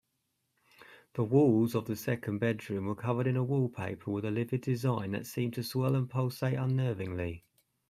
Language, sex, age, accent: English, male, 30-39, England English